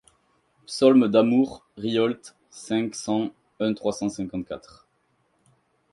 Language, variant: French, Français de métropole